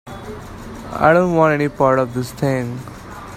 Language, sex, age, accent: English, male, 19-29, India and South Asia (India, Pakistan, Sri Lanka)